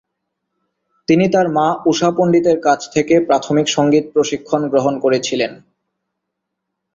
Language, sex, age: Bengali, male, 19-29